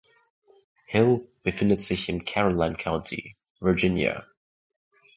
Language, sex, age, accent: German, male, under 19, Österreichisches Deutsch